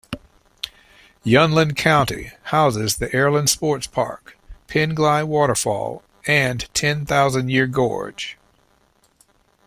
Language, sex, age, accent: English, male, 60-69, United States English